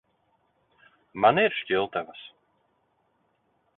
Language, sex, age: Latvian, male, 30-39